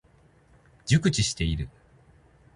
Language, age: Japanese, 30-39